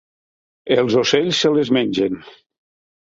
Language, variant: Catalan, Nord-Occidental